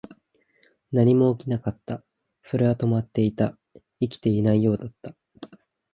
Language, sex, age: Japanese, male, 19-29